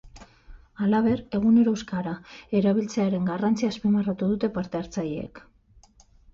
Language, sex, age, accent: Basque, female, 40-49, Mendebalekoa (Araba, Bizkaia, Gipuzkoako mendebaleko herri batzuk); Batua